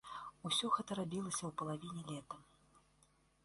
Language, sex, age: Belarusian, female, 30-39